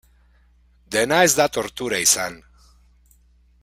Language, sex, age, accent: Basque, male, 30-39, Mendebalekoa (Araba, Bizkaia, Gipuzkoako mendebaleko herri batzuk)